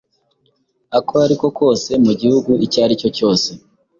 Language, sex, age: Kinyarwanda, male, 19-29